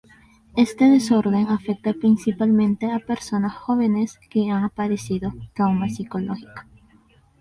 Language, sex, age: Spanish, female, under 19